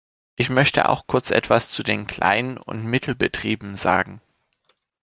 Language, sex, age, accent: German, male, 30-39, Deutschland Deutsch